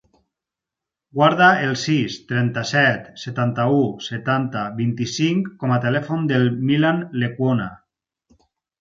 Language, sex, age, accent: Catalan, male, 30-39, valencià